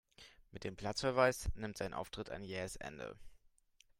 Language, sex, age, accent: German, male, under 19, Deutschland Deutsch